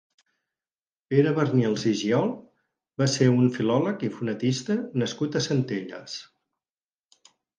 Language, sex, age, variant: Catalan, male, 60-69, Central